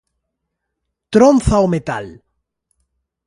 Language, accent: Galician, Normativo (estándar)